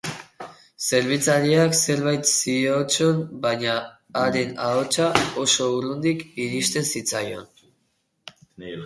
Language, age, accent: Basque, under 19, Erdialdekoa edo Nafarra (Gipuzkoa, Nafarroa)